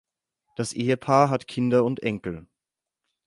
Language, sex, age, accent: German, male, 19-29, Österreichisches Deutsch